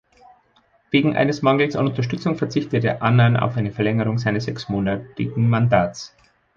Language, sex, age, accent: German, male, 50-59, Deutschland Deutsch